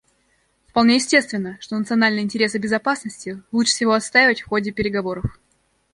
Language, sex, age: Russian, female, under 19